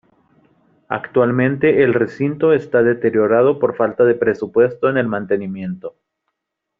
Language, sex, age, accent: Spanish, male, 19-29, México